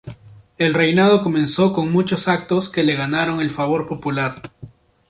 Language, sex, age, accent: Spanish, male, 19-29, Andino-Pacífico: Colombia, Perú, Ecuador, oeste de Bolivia y Venezuela andina